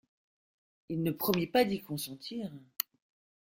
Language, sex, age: French, female, 50-59